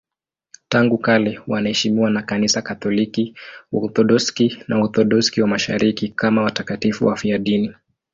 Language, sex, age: Swahili, male, 19-29